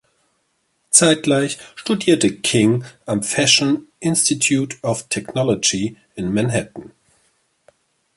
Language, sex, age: German, male, 40-49